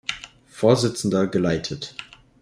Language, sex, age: German, male, under 19